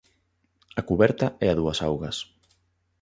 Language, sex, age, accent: Galician, male, 30-39, Normativo (estándar)